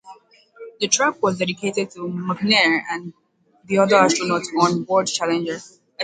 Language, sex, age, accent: English, female, 19-29, United States English